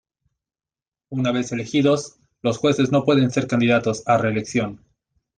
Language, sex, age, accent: Spanish, male, 19-29, Andino-Pacífico: Colombia, Perú, Ecuador, oeste de Bolivia y Venezuela andina